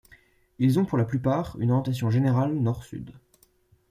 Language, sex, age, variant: French, male, 19-29, Français de métropole